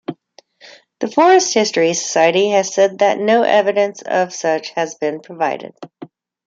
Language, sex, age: English, female, 30-39